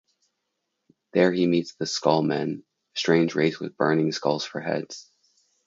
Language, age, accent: English, 40-49, United States English